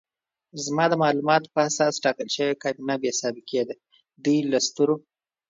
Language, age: Pashto, 30-39